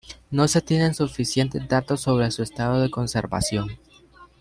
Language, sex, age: Spanish, male, 19-29